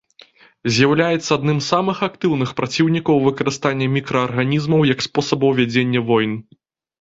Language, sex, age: Belarusian, male, 30-39